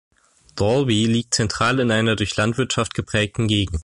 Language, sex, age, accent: German, male, under 19, Deutschland Deutsch